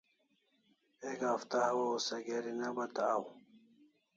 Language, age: Kalasha, 40-49